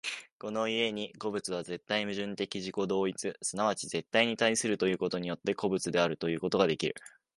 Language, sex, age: Japanese, male, 19-29